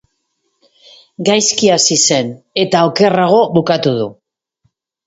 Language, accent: Basque, Mendebalekoa (Araba, Bizkaia, Gipuzkoako mendebaleko herri batzuk)